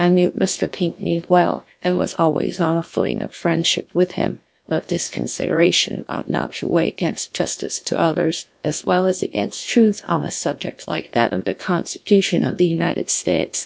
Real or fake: fake